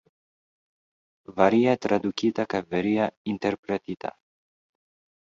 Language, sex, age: Esperanto, male, 19-29